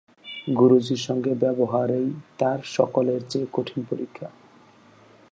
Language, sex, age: Bengali, male, 19-29